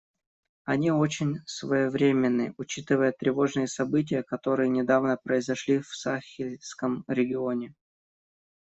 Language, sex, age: Russian, male, 19-29